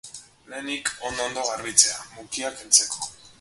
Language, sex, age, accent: Basque, male, 19-29, Mendebalekoa (Araba, Bizkaia, Gipuzkoako mendebaleko herri batzuk)